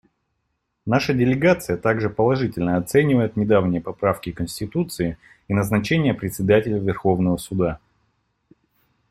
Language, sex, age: Russian, male, 19-29